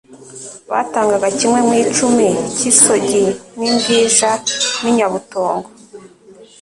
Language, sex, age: Kinyarwanda, female, 19-29